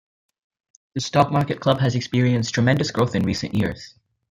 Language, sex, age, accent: English, male, under 19, United States English